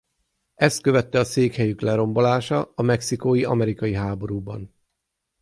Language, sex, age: Hungarian, male, 40-49